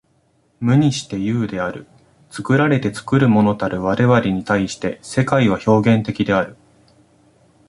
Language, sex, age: Japanese, male, 19-29